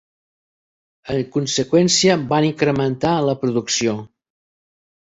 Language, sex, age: Catalan, male, 60-69